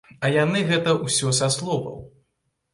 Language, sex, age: Belarusian, male, 19-29